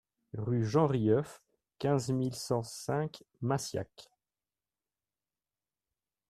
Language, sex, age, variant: French, male, 40-49, Français de métropole